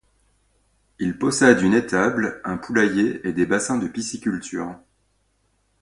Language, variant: French, Français de métropole